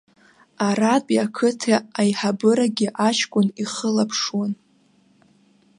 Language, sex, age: Abkhazian, female, under 19